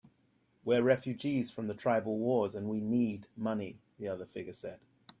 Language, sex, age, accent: English, male, 40-49, England English